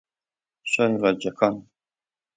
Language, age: Persian, 30-39